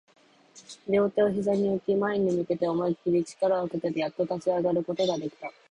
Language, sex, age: Japanese, female, under 19